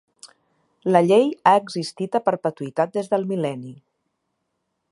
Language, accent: Catalan, central; nord-occidental